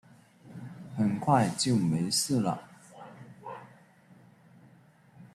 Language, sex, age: Chinese, male, 30-39